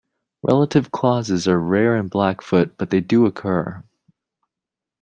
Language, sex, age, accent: English, male, 19-29, United States English